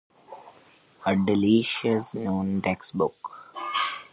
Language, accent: English, India and South Asia (India, Pakistan, Sri Lanka)